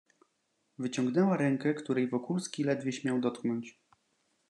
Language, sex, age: Polish, male, 30-39